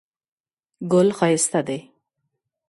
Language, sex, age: Pashto, female, 30-39